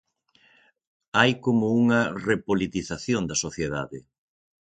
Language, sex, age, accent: Galician, male, 60-69, Atlántico (seseo e gheada)